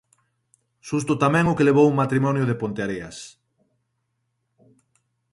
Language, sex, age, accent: Galician, male, 40-49, Central (gheada)